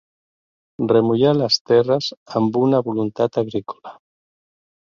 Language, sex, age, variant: Catalan, male, 60-69, Central